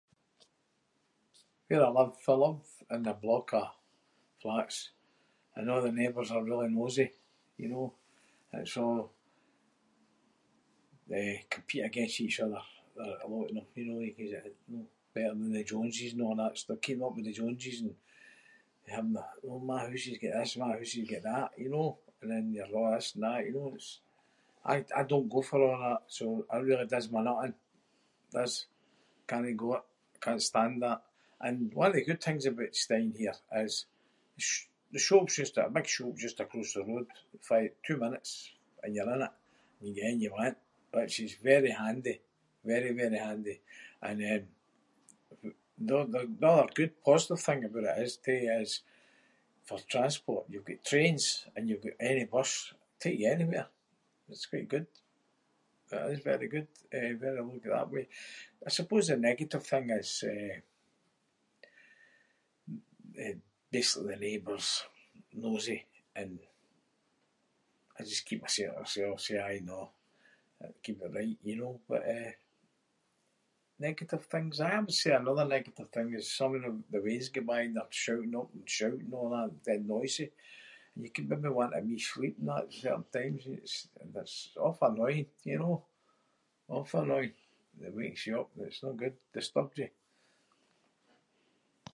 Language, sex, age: Scots, male, 60-69